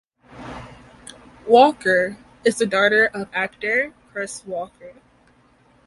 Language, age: English, 19-29